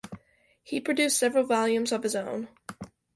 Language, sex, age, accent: English, female, under 19, United States English